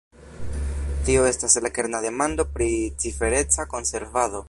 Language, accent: Esperanto, Internacia